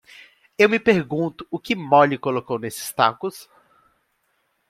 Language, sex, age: Portuguese, male, 19-29